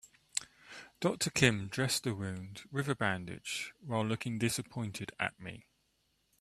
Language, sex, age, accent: English, male, 30-39, England English